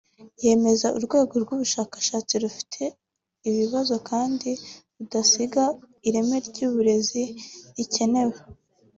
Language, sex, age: Kinyarwanda, female, 19-29